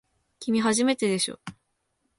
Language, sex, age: Japanese, female, under 19